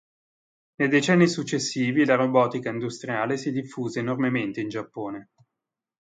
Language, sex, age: Italian, male, 40-49